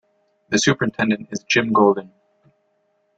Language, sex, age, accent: English, male, under 19, United States English